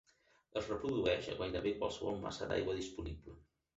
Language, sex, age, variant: Catalan, male, 50-59, Central